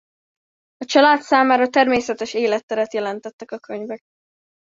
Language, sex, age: Hungarian, female, under 19